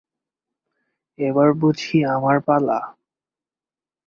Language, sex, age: Bengali, male, 19-29